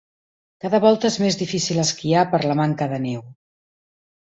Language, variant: Catalan, Central